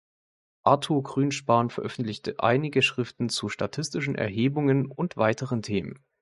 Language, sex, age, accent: German, male, 19-29, Deutschland Deutsch